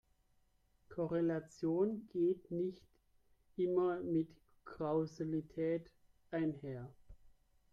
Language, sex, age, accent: German, male, 30-39, Deutschland Deutsch